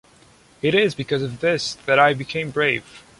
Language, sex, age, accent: English, male, 19-29, Canadian English